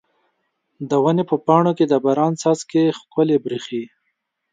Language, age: Pashto, 19-29